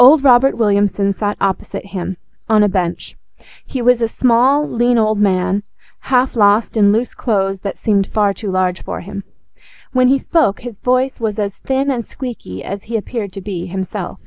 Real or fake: real